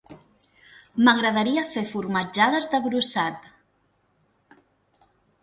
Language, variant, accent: Catalan, Central, central